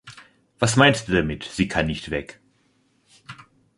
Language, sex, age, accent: German, male, 19-29, Deutschland Deutsch